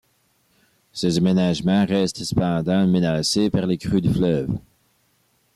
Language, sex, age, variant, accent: French, male, 40-49, Français d'Amérique du Nord, Français du Canada